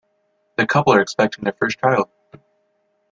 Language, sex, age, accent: English, male, under 19, United States English